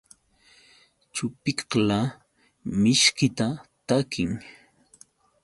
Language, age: Yauyos Quechua, 30-39